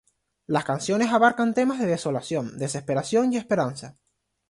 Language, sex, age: Spanish, male, 19-29